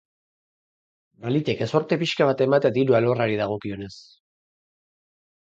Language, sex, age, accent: Basque, male, 40-49, Mendebalekoa (Araba, Bizkaia, Gipuzkoako mendebaleko herri batzuk)